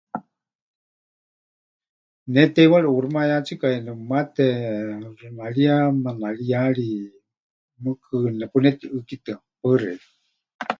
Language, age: Huichol, 50-59